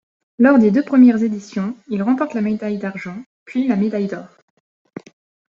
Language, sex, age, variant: French, female, 19-29, Français de métropole